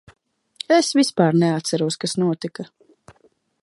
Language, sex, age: Latvian, female, 19-29